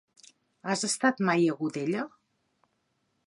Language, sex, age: Catalan, female, 40-49